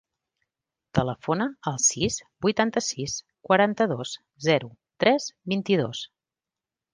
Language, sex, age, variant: Catalan, female, 40-49, Central